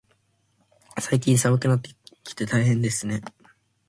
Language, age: Japanese, 19-29